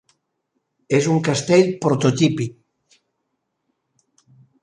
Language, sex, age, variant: Catalan, male, 50-59, Nord-Occidental